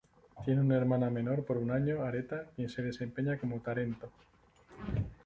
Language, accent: Spanish, España: Centro-Sur peninsular (Madrid, Toledo, Castilla-La Mancha)